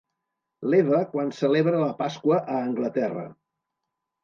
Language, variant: Catalan, Central